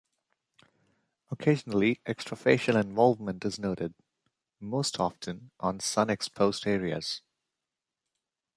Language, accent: English, India and South Asia (India, Pakistan, Sri Lanka)